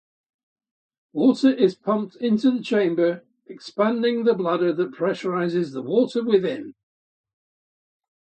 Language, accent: English, England English